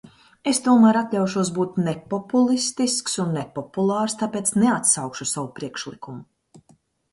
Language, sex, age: Latvian, female, 40-49